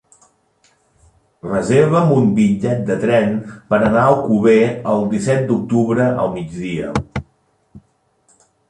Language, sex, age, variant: Catalan, male, 40-49, Central